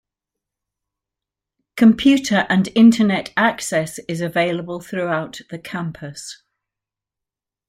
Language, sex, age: English, female, 60-69